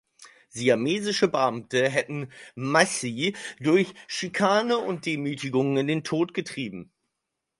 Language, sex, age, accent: German, male, 30-39, Deutschland Deutsch